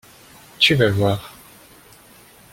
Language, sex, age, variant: French, male, 19-29, Français de métropole